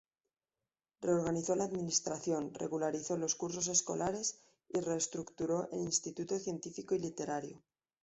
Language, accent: Spanish, España: Centro-Sur peninsular (Madrid, Toledo, Castilla-La Mancha)